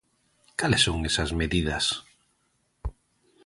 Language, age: Galician, 50-59